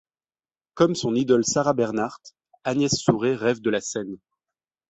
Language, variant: French, Français de métropole